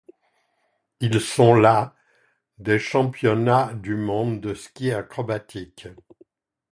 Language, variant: French, Français de métropole